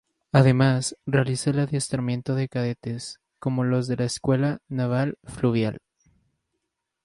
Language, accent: Spanish, México